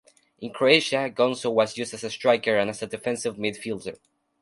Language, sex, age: English, male, under 19